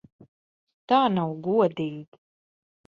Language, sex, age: Latvian, female, 30-39